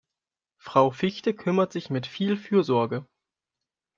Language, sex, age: German, male, under 19